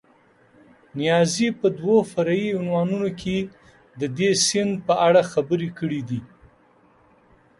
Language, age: Pashto, 50-59